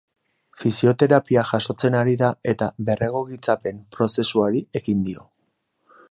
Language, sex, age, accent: Basque, male, 40-49, Mendebalekoa (Araba, Bizkaia, Gipuzkoako mendebaleko herri batzuk)